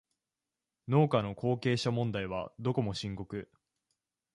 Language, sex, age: Japanese, male, 19-29